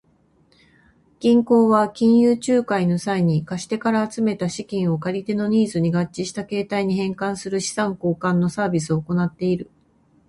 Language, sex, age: Japanese, female, 50-59